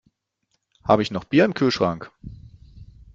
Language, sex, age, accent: German, male, 50-59, Deutschland Deutsch